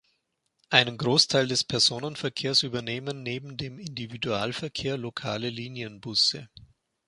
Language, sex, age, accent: German, male, 50-59, Österreichisches Deutsch